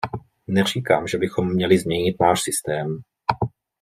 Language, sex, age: Czech, male, 30-39